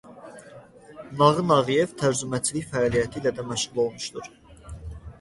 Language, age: Azerbaijani, 19-29